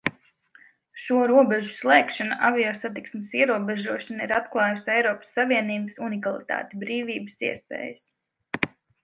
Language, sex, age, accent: Latvian, female, 19-29, Rigas